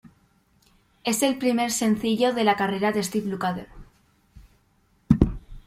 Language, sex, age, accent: Spanish, female, under 19, España: Norte peninsular (Asturias, Castilla y León, Cantabria, País Vasco, Navarra, Aragón, La Rioja, Guadalajara, Cuenca)